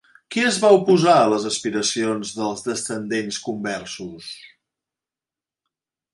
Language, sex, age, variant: Catalan, male, 40-49, Central